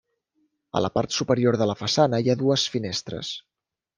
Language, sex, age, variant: Catalan, male, 30-39, Central